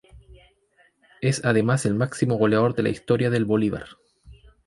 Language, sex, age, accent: Spanish, male, 30-39, Chileno: Chile, Cuyo